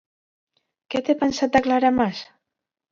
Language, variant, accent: Catalan, Central, central